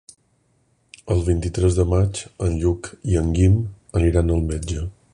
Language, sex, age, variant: Catalan, male, 50-59, Balear